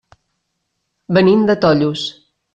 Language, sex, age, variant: Catalan, female, 30-39, Central